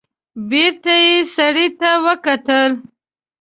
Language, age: Pashto, 19-29